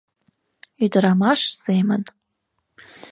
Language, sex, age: Mari, female, 19-29